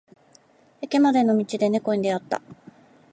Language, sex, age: Japanese, female, 30-39